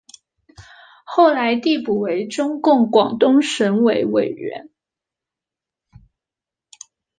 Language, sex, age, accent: Chinese, female, 19-29, 出生地：浙江省